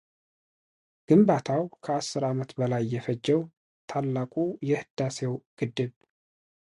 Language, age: Amharic, 40-49